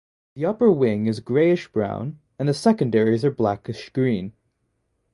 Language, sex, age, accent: English, male, under 19, United States English